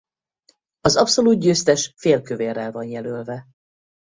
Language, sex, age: Hungarian, female, 50-59